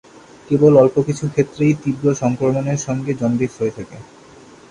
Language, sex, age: Bengali, male, 19-29